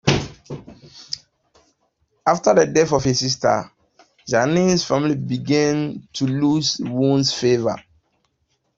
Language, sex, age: English, male, 30-39